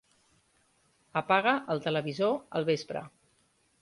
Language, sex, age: Catalan, female, 40-49